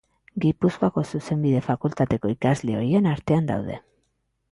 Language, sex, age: Basque, female, 40-49